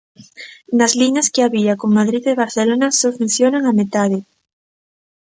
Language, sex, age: Galician, female, 19-29